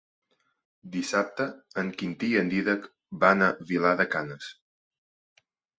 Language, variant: Catalan, Central